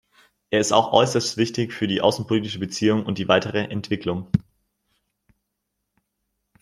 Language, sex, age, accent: German, male, 19-29, Deutschland Deutsch